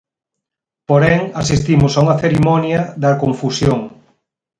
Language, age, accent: Galician, 40-49, Atlántico (seseo e gheada)